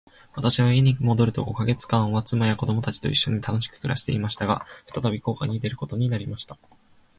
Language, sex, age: Japanese, male, 19-29